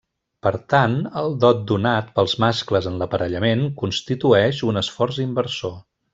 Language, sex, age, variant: Catalan, male, 50-59, Central